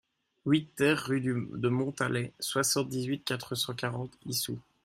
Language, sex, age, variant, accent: French, male, 19-29, Français d'Europe, Français de Belgique